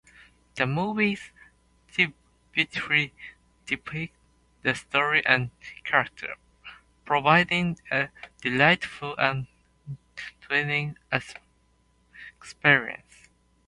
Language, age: English, 19-29